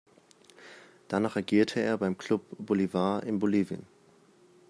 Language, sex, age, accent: German, male, 19-29, Deutschland Deutsch